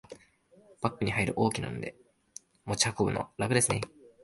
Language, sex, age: Japanese, male, 19-29